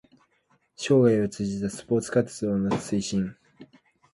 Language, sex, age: Japanese, male, 19-29